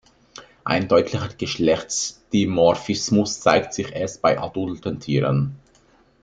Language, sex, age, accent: German, male, under 19, Schweizerdeutsch